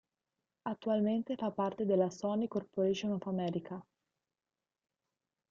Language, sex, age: Italian, female, 19-29